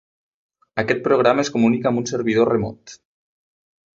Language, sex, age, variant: Catalan, male, under 19, Nord-Occidental